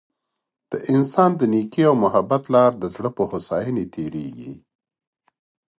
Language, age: Pashto, 40-49